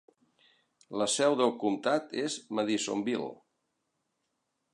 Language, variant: Catalan, Central